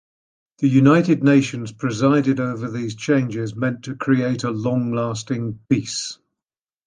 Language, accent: English, England English